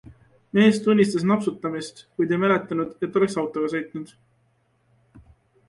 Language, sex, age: Estonian, male, 19-29